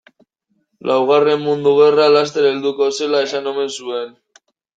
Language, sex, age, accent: Basque, male, 19-29, Mendebalekoa (Araba, Bizkaia, Gipuzkoako mendebaleko herri batzuk)